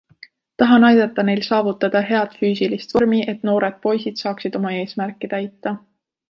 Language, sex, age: Estonian, female, 19-29